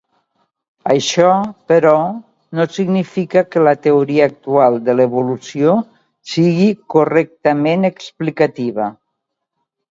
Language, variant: Catalan, Septentrional